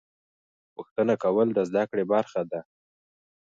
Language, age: Pashto, 19-29